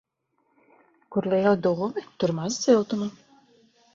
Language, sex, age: Latvian, female, 30-39